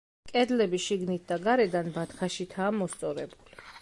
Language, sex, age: Georgian, female, 30-39